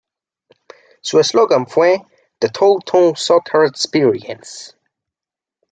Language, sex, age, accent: Spanish, male, 19-29, Andino-Pacífico: Colombia, Perú, Ecuador, oeste de Bolivia y Venezuela andina